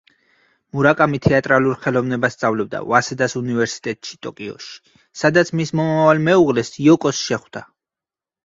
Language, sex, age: Georgian, male, 30-39